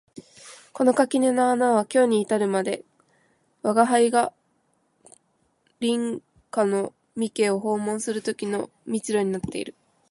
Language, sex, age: Japanese, female, 19-29